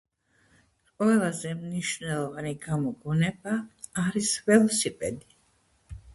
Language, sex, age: Georgian, female, 60-69